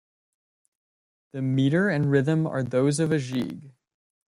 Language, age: English, 19-29